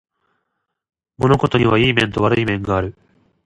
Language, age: Japanese, 19-29